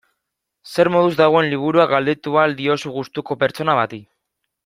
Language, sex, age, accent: Basque, male, 19-29, Mendebalekoa (Araba, Bizkaia, Gipuzkoako mendebaleko herri batzuk)